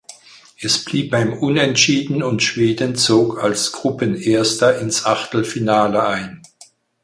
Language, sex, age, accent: German, male, 60-69, Deutschland Deutsch